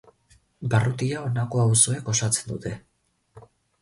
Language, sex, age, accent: Basque, male, 19-29, Mendebalekoa (Araba, Bizkaia, Gipuzkoako mendebaleko herri batzuk)